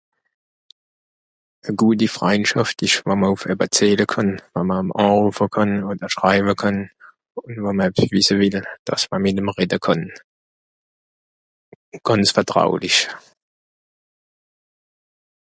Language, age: Swiss German, 40-49